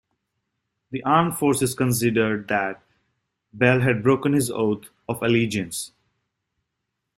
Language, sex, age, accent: English, male, 19-29, United States English